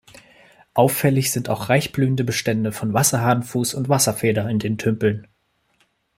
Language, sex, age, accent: German, male, 19-29, Deutschland Deutsch